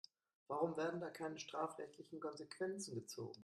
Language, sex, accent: German, male, Deutschland Deutsch